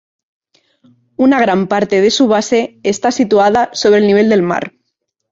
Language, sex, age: Spanish, female, 30-39